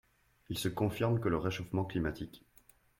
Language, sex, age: French, male, 30-39